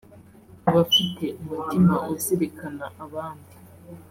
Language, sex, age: Kinyarwanda, female, under 19